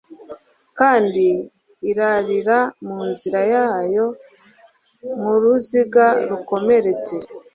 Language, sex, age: Kinyarwanda, female, 30-39